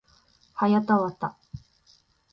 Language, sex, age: Japanese, female, 19-29